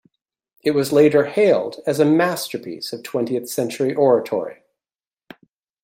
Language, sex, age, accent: English, male, 40-49, United States English